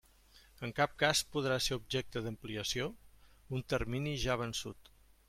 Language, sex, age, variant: Catalan, male, 50-59, Central